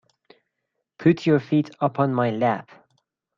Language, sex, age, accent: English, male, 19-29, United States English